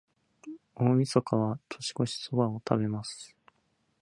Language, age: Japanese, 19-29